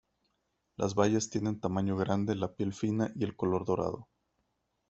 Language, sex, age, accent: Spanish, male, 30-39, México